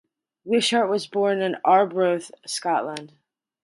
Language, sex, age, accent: English, female, 40-49, United States English